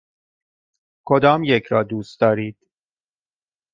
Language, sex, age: Persian, male, 40-49